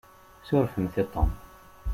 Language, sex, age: Kabyle, male, 19-29